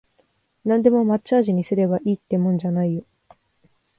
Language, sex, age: Japanese, female, 19-29